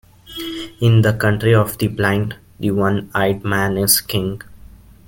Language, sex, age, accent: English, male, 19-29, India and South Asia (India, Pakistan, Sri Lanka)